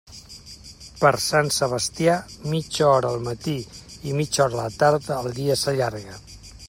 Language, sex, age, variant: Catalan, male, 50-59, Central